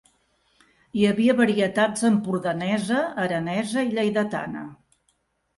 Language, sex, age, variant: Catalan, female, 60-69, Central